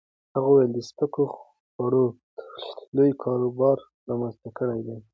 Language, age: Pashto, 19-29